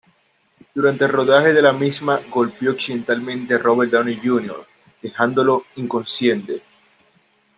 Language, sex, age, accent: Spanish, male, 19-29, América central